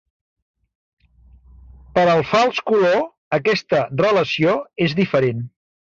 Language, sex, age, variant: Catalan, male, 60-69, Central